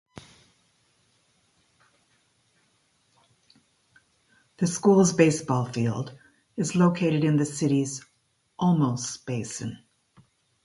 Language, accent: English, United States English